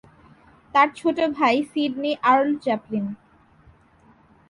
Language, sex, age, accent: Bengali, female, 19-29, শুদ্ধ বাংলা